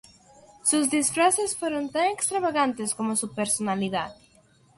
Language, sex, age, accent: Spanish, female, under 19, Caribe: Cuba, Venezuela, Puerto Rico, República Dominicana, Panamá, Colombia caribeña, México caribeño, Costa del golfo de México